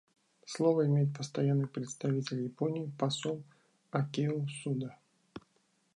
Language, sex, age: Russian, male, 40-49